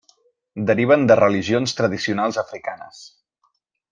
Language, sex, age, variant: Catalan, male, 19-29, Central